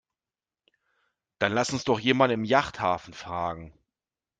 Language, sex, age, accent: German, male, 40-49, Deutschland Deutsch